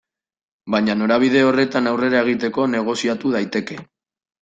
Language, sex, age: Basque, male, 19-29